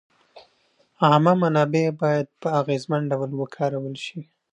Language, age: Pashto, 30-39